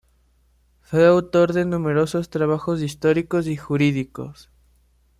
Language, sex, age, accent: Spanish, male, under 19, Andino-Pacífico: Colombia, Perú, Ecuador, oeste de Bolivia y Venezuela andina